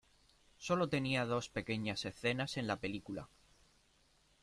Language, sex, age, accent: Spanish, male, 19-29, España: Sur peninsular (Andalucia, Extremadura, Murcia)